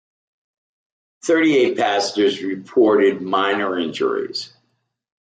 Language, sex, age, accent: English, male, 60-69, United States English